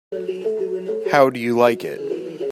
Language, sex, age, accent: English, male, 19-29, United States English